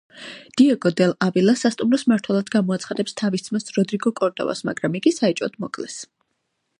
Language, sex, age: Georgian, female, 19-29